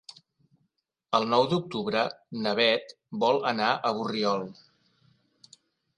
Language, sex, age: Catalan, male, 50-59